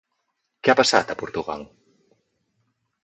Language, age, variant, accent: Catalan, 30-39, Central, central